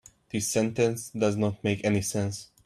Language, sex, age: English, male, 19-29